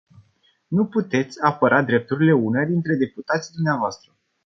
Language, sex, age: Romanian, male, 19-29